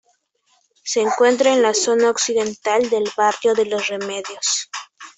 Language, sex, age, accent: Spanish, female, 19-29, España: Norte peninsular (Asturias, Castilla y León, Cantabria, País Vasco, Navarra, Aragón, La Rioja, Guadalajara, Cuenca)